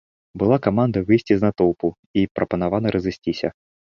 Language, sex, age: Belarusian, male, 19-29